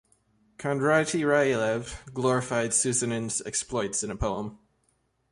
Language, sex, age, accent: English, male, 19-29, United States English